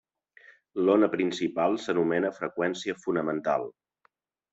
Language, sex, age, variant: Catalan, male, 40-49, Central